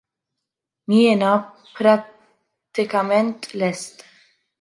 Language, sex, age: Maltese, female, under 19